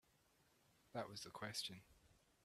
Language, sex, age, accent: English, male, 19-29, Irish English